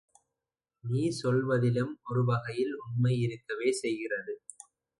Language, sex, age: Tamil, male, 19-29